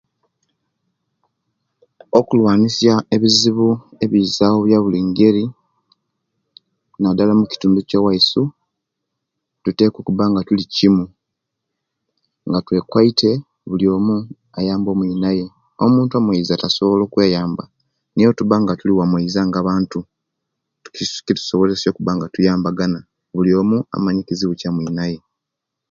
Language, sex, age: Kenyi, male, 40-49